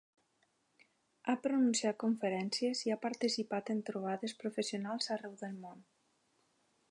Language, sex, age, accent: Catalan, female, 30-39, valencià